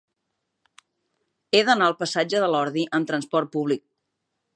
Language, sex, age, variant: Catalan, female, 40-49, Central